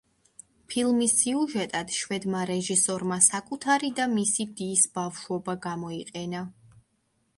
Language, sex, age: Georgian, female, 19-29